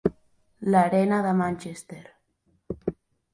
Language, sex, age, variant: Catalan, male, 40-49, Central